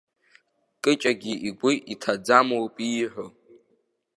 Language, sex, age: Abkhazian, male, under 19